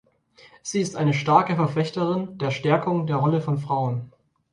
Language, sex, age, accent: German, male, 19-29, Deutschland Deutsch